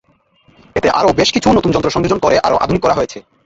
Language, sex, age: Bengali, male, 19-29